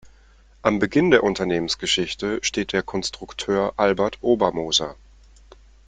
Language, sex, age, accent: German, male, 30-39, Deutschland Deutsch